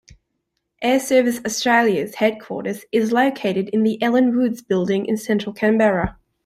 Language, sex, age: English, male, 19-29